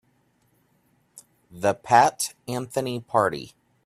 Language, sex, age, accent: English, male, 30-39, United States English